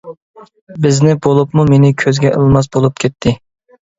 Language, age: Uyghur, 19-29